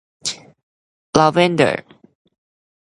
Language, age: Thai, 19-29